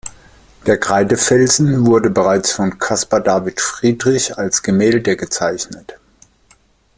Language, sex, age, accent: German, male, 50-59, Deutschland Deutsch